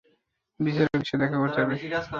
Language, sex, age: Bengali, male, 19-29